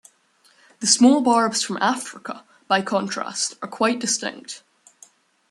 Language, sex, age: English, male, under 19